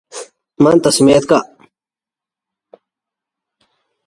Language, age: English, 30-39